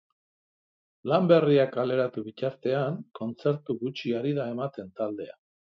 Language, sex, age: Basque, male, 60-69